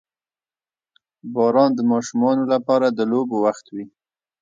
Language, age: Pashto, 30-39